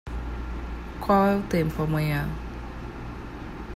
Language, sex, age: Portuguese, female, 30-39